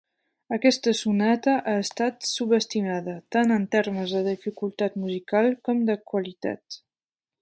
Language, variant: Catalan, Septentrional